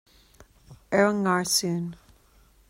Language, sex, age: Irish, female, 40-49